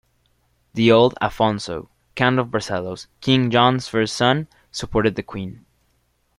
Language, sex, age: English, male, under 19